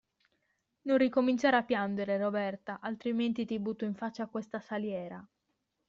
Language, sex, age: Italian, female, 19-29